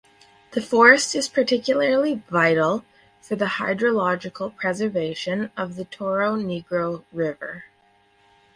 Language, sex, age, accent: English, female, 30-39, Canadian English